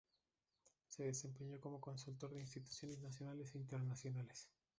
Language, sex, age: Spanish, male, 19-29